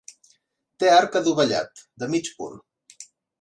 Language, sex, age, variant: Catalan, male, 30-39, Central